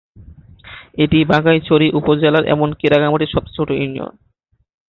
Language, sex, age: Bengali, male, under 19